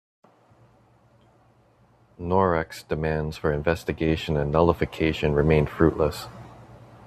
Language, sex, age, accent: English, male, 40-49, United States English